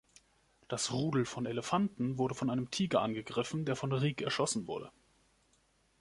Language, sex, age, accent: German, male, 30-39, Deutschland Deutsch